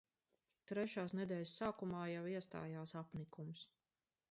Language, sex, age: Latvian, female, 40-49